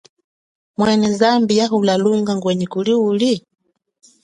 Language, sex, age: Chokwe, female, 40-49